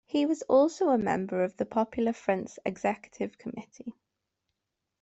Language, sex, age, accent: English, female, 19-29, Welsh English